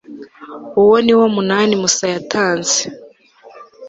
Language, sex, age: Kinyarwanda, female, 19-29